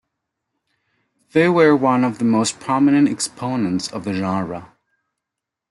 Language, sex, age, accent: English, male, 30-39, United States English